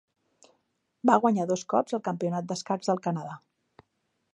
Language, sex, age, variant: Catalan, female, 50-59, Central